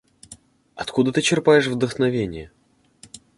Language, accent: Russian, Русский